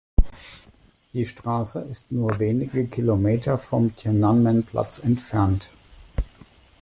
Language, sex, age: German, male, 40-49